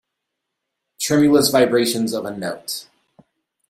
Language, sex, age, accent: English, male, 19-29, United States English